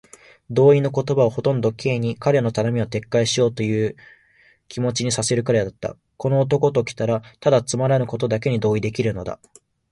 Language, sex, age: Japanese, male, 19-29